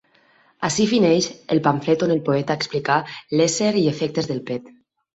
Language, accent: Catalan, Tortosí